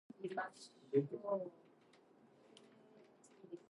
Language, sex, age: English, female, under 19